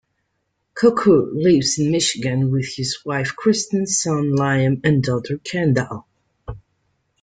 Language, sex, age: English, female, 40-49